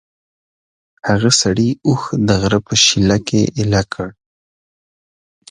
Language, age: Pashto, 19-29